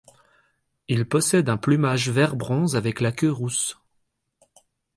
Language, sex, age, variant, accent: French, male, 30-39, Français d'Europe, Français de Belgique